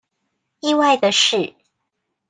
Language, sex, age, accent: Chinese, female, 40-49, 出生地：臺中市